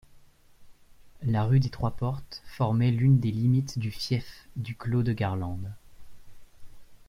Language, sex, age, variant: French, male, 19-29, Français de métropole